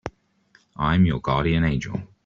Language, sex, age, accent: English, male, 30-39, England English